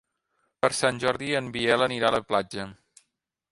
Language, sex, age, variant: Catalan, male, 40-49, Central